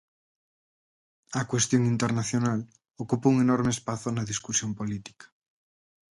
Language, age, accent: Galician, 30-39, Normativo (estándar)